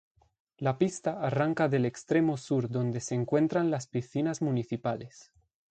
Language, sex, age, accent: Spanish, male, 19-29, España: Centro-Sur peninsular (Madrid, Toledo, Castilla-La Mancha)